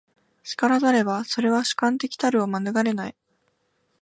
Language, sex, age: Japanese, female, 19-29